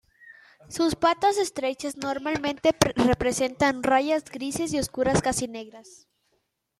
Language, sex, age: Spanish, female, 19-29